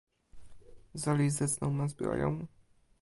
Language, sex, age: Polish, male, under 19